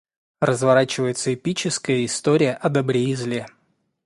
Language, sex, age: Russian, male, 30-39